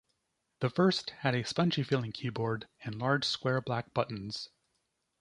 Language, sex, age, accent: English, male, 30-39, United States English